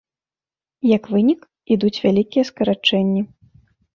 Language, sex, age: Belarusian, female, 19-29